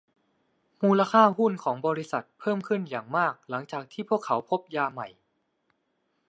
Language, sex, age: Thai, male, 19-29